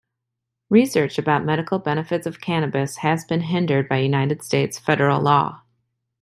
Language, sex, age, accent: English, female, 30-39, United States English